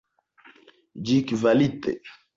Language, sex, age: Esperanto, male, 19-29